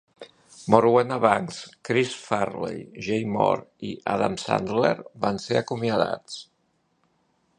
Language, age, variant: Catalan, 60-69, Central